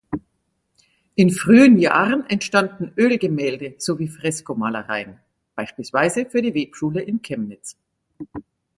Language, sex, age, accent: German, female, 60-69, Deutschland Deutsch